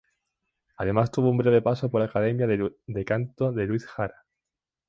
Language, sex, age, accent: Spanish, male, 19-29, España: Islas Canarias